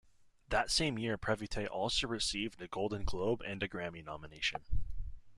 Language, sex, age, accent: English, male, 19-29, United States English